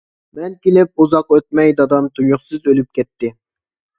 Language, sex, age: Uyghur, male, 19-29